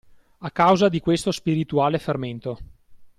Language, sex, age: Italian, male, 19-29